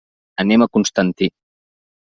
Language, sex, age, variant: Catalan, male, 30-39, Central